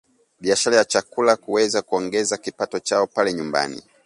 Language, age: Swahili, 30-39